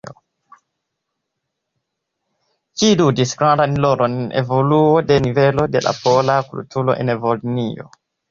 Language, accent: Esperanto, Internacia